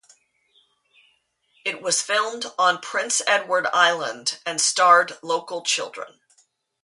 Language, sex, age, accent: English, female, 50-59, United States English